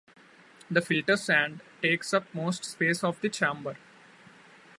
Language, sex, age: English, male, 19-29